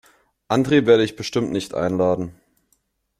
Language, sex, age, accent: German, male, 19-29, Deutschland Deutsch